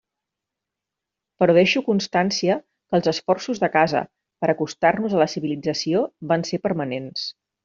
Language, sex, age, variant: Catalan, female, 40-49, Central